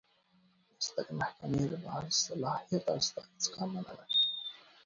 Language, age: Pashto, 19-29